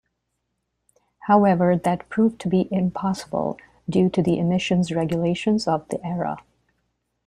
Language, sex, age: English, female, 50-59